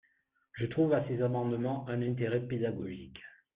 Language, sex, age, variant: French, male, 50-59, Français de métropole